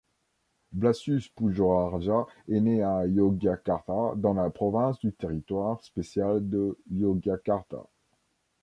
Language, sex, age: French, male, 19-29